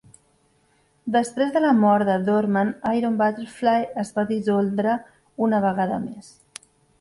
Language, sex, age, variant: Catalan, female, 40-49, Central